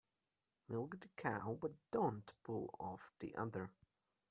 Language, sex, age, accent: English, male, under 19, England English